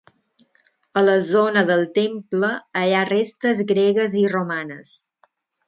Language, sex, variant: Catalan, female, Balear